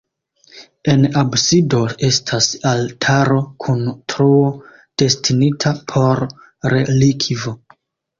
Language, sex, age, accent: Esperanto, male, 19-29, Internacia